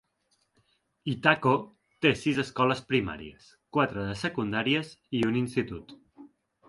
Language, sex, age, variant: Catalan, male, 19-29, Central